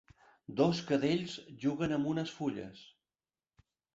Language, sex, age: Catalan, male, 50-59